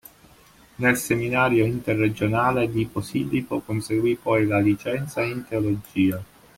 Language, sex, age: Italian, male, 40-49